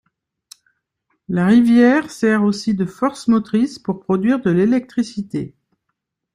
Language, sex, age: French, female, 50-59